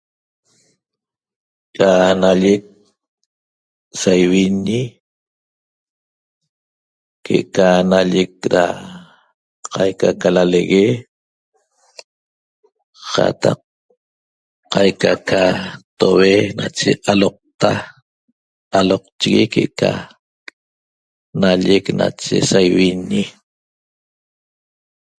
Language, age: Toba, 50-59